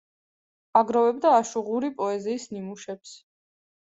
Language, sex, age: Georgian, female, 19-29